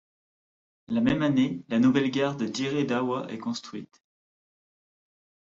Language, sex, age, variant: French, male, 19-29, Français de métropole